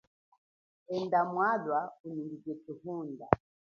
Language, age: Chokwe, 40-49